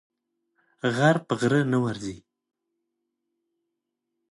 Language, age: Pashto, 30-39